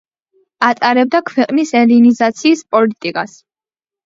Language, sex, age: Georgian, female, under 19